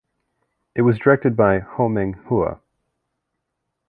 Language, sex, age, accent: English, male, 30-39, United States English